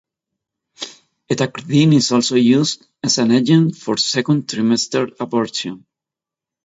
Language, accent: English, Southern African (South Africa, Zimbabwe, Namibia)